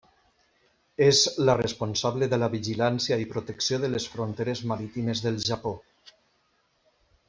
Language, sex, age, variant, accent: Catalan, male, 50-59, Valencià central, valencià